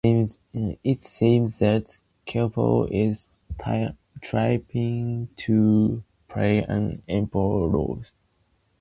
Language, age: English, under 19